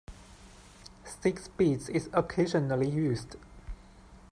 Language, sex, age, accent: English, male, 19-29, United States English